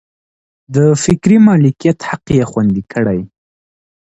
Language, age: Pashto, 19-29